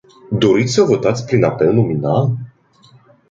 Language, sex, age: Romanian, male, 19-29